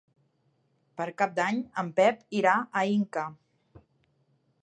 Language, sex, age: Catalan, female, 30-39